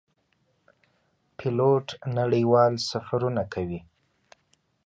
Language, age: Pashto, 19-29